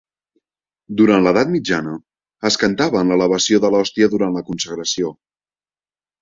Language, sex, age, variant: Catalan, male, 19-29, Central